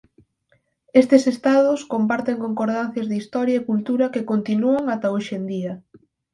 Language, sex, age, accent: Galician, female, 19-29, Atlántico (seseo e gheada)